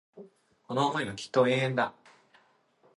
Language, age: Japanese, 19-29